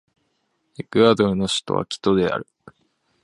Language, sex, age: Japanese, male, 19-29